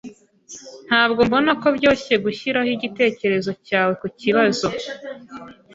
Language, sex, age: Kinyarwanda, female, 19-29